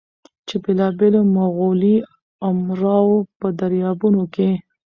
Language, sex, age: Pashto, female, 19-29